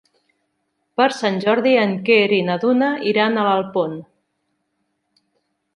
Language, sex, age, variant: Catalan, female, 40-49, Central